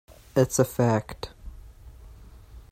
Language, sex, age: English, male, under 19